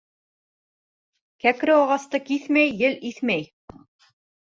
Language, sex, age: Bashkir, female, 30-39